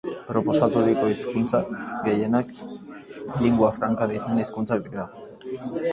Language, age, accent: Basque, under 19, Mendebalekoa (Araba, Bizkaia, Gipuzkoako mendebaleko herri batzuk)